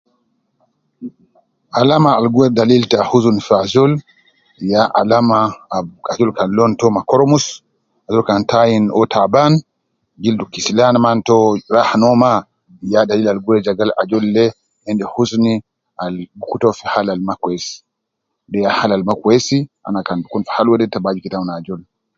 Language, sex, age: Nubi, male, 50-59